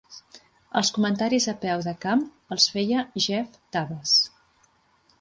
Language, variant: Catalan, Central